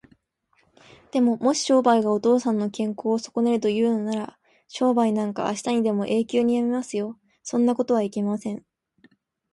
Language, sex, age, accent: Japanese, female, under 19, 標準語